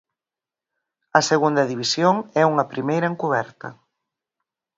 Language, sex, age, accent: Galician, female, 40-49, Oriental (común en zona oriental)